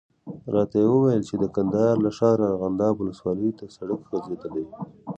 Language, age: Pashto, 19-29